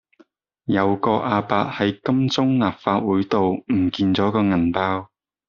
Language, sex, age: Cantonese, male, 19-29